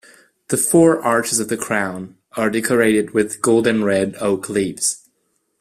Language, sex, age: English, male, 19-29